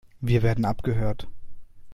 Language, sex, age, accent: German, male, 30-39, Deutschland Deutsch